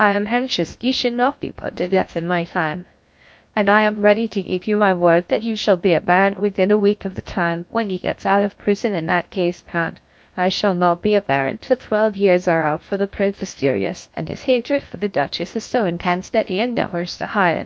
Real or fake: fake